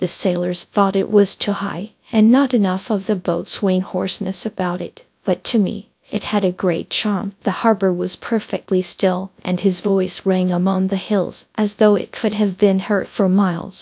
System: TTS, GradTTS